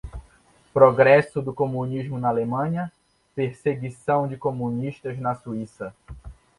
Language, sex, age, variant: Portuguese, male, 30-39, Portuguese (Brasil)